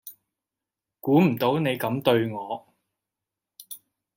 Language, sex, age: Cantonese, male, 30-39